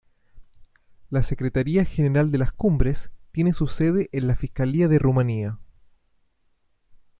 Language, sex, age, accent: Spanish, male, 19-29, Chileno: Chile, Cuyo